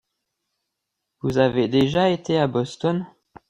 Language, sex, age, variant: French, male, 40-49, Français de métropole